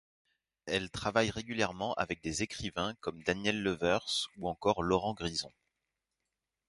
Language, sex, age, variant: French, male, 30-39, Français de métropole